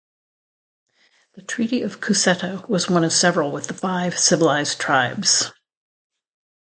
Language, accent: English, United States English